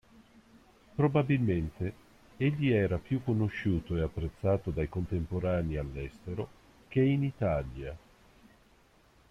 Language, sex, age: Italian, male, 50-59